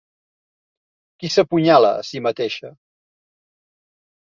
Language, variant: Catalan, Central